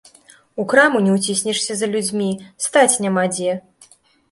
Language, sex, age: Belarusian, female, 19-29